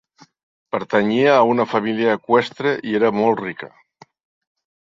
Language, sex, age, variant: Catalan, male, 60-69, Central